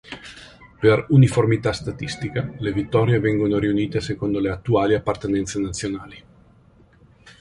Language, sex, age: Italian, male, 50-59